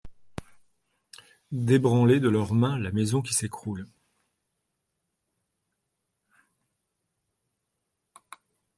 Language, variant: French, Français de métropole